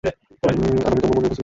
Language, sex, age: Bengali, male, 19-29